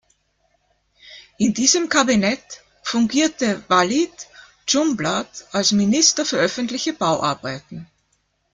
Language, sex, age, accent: German, female, 50-59, Österreichisches Deutsch